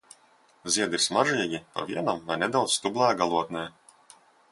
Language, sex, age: Latvian, male, 30-39